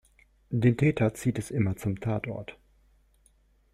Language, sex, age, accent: German, male, 30-39, Deutschland Deutsch